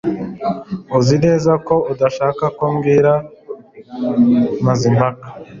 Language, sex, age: Kinyarwanda, male, 19-29